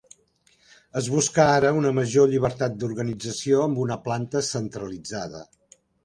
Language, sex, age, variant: Catalan, male, 60-69, Central